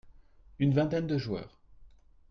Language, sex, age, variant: French, male, 30-39, Français de métropole